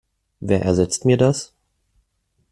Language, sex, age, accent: German, male, 19-29, Deutschland Deutsch